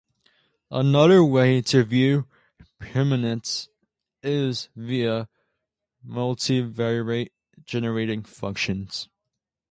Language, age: English, under 19